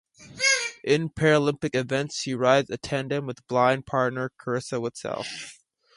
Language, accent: English, Canadian English